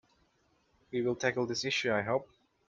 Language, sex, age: English, male, 19-29